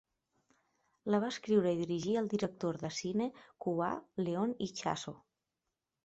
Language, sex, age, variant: Catalan, female, 30-39, Central